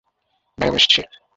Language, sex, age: Bengali, male, 19-29